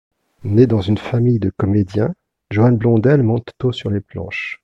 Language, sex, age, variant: French, male, 40-49, Français de métropole